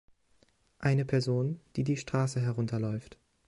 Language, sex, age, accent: German, male, 19-29, Deutschland Deutsch